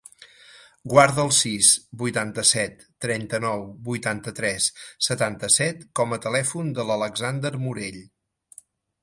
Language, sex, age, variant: Catalan, male, 40-49, Central